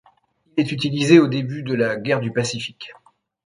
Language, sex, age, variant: French, male, 50-59, Français de métropole